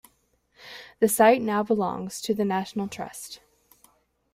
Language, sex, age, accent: English, female, 19-29, England English